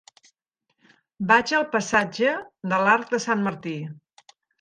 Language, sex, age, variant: Catalan, female, 50-59, Central